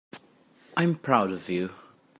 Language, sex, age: English, male, 30-39